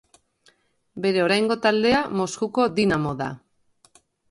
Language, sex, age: Basque, female, 30-39